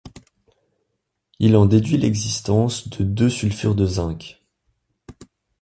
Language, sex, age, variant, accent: French, male, 19-29, Français d'Europe, Français de Suisse